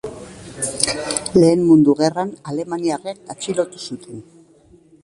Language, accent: Basque, Mendebalekoa (Araba, Bizkaia, Gipuzkoako mendebaleko herri batzuk)